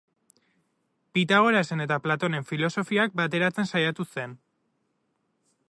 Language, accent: Basque, Erdialdekoa edo Nafarra (Gipuzkoa, Nafarroa)